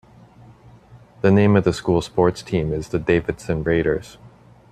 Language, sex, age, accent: English, male, 40-49, United States English